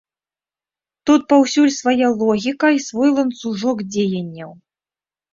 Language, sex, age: Belarusian, female, 30-39